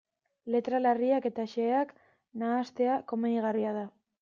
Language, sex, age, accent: Basque, female, 19-29, Mendebalekoa (Araba, Bizkaia, Gipuzkoako mendebaleko herri batzuk)